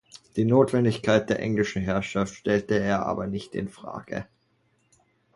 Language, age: German, 30-39